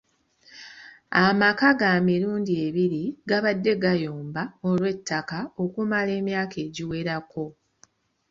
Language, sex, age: Ganda, female, 30-39